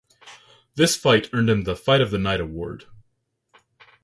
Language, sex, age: English, male, 19-29